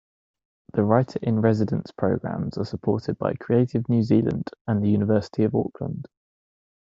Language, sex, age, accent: English, male, 19-29, England English